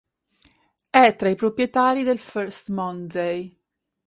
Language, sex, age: Italian, female, 30-39